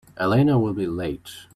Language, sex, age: English, male, 19-29